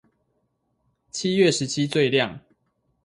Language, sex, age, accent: Chinese, male, 19-29, 出生地：臺北市